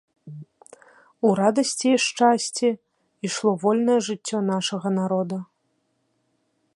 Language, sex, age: Belarusian, female, 19-29